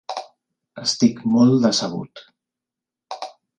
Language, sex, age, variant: Catalan, male, 40-49, Central